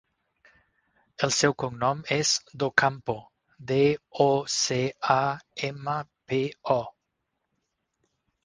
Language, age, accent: Catalan, 50-59, Tortosí